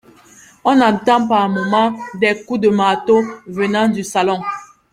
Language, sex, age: French, female, 30-39